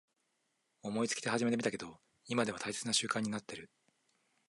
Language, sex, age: Japanese, male, 19-29